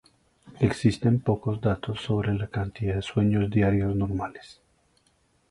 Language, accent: Spanish, Caribe: Cuba, Venezuela, Puerto Rico, República Dominicana, Panamá, Colombia caribeña, México caribeño, Costa del golfo de México